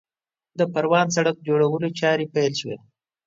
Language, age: Pashto, 30-39